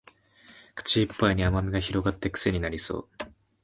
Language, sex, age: Japanese, male, 19-29